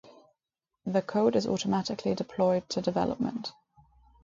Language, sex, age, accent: English, female, 30-39, England English